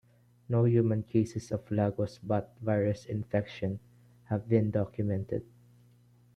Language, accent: English, Filipino